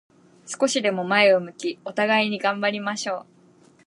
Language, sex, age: Japanese, female, 19-29